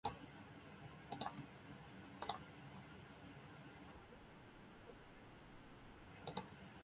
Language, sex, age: Japanese, female, 40-49